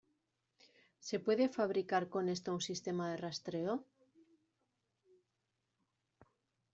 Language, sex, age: Spanish, female, 40-49